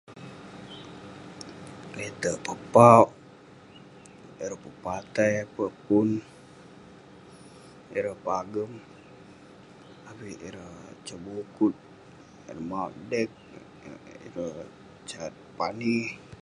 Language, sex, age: Western Penan, male, under 19